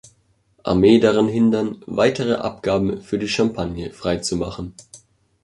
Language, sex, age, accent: German, male, under 19, Deutschland Deutsch